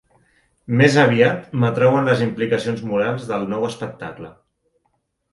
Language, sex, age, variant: Catalan, male, 30-39, Central